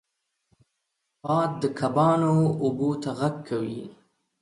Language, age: Pashto, 30-39